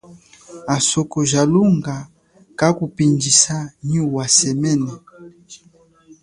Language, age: Chokwe, 40-49